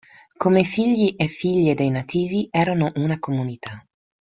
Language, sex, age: Italian, female, 30-39